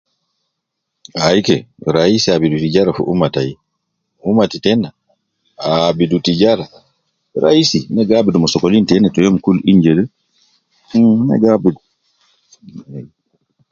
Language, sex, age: Nubi, male, 50-59